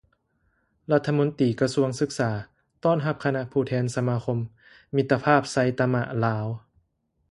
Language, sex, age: Lao, male, 19-29